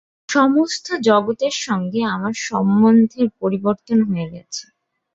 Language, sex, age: Bengali, female, 19-29